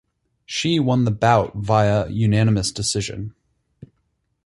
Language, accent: English, United States English